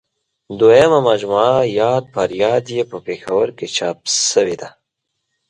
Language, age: Pashto, 30-39